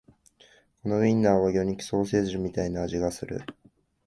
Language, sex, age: Japanese, male, 19-29